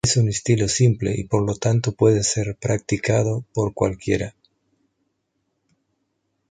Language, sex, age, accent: Spanish, male, 50-59, Rioplatense: Argentina, Uruguay, este de Bolivia, Paraguay